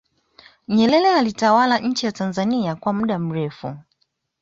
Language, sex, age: Swahili, female, 19-29